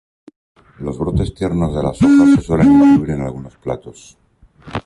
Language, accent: Spanish, España: Centro-Sur peninsular (Madrid, Toledo, Castilla-La Mancha)